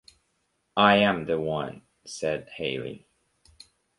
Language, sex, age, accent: English, male, 30-39, United States English